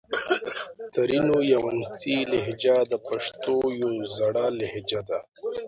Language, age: Pashto, 19-29